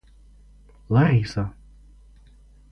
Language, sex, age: Russian, male, 19-29